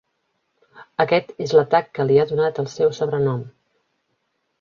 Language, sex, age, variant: Catalan, female, 40-49, Central